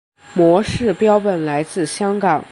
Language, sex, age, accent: Chinese, male, under 19, 出生地：江西省